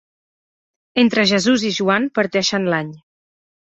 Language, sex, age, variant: Catalan, female, 19-29, Central